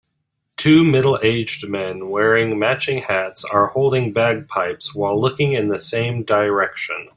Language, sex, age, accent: English, male, 19-29, United States English